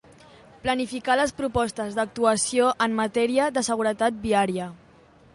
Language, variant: Catalan, Central